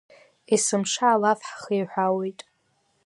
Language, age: Abkhazian, under 19